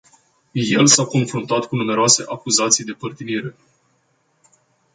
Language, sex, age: Romanian, male, 19-29